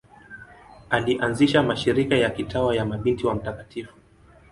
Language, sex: Swahili, male